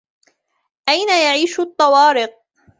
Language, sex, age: Arabic, female, 19-29